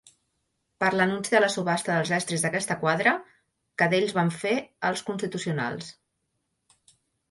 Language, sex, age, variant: Catalan, female, 40-49, Central